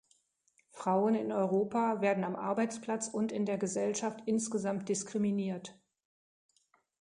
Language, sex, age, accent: German, female, 60-69, Deutschland Deutsch